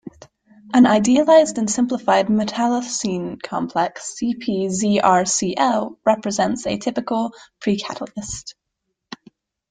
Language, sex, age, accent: English, female, 19-29, United States English